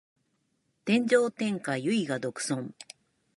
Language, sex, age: Japanese, female, 40-49